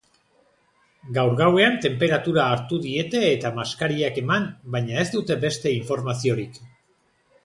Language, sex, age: Basque, male, 40-49